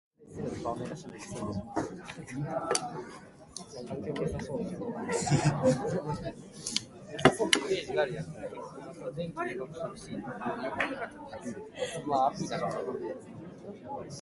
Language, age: Japanese, 19-29